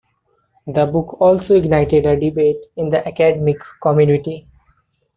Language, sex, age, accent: English, male, 19-29, India and South Asia (India, Pakistan, Sri Lanka)